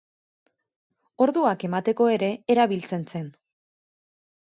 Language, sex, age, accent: Basque, female, 19-29, Erdialdekoa edo Nafarra (Gipuzkoa, Nafarroa)